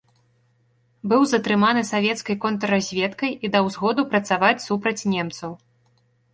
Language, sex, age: Belarusian, female, 19-29